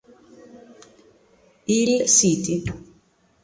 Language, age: Italian, 40-49